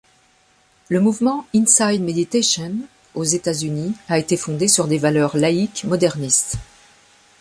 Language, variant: French, Français de métropole